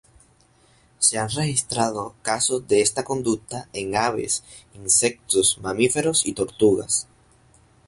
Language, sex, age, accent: Spanish, male, 19-29, Caribe: Cuba, Venezuela, Puerto Rico, República Dominicana, Panamá, Colombia caribeña, México caribeño, Costa del golfo de México; Andino-Pacífico: Colombia, Perú, Ecuador, oeste de Bolivia y Venezuela andina